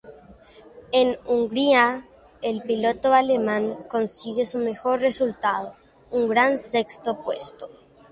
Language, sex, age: Spanish, female, under 19